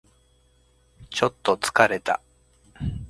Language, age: Japanese, 50-59